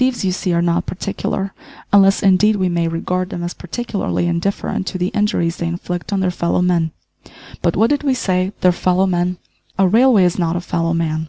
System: none